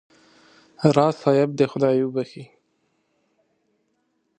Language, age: Pashto, 19-29